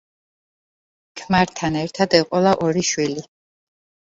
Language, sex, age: Georgian, female, 30-39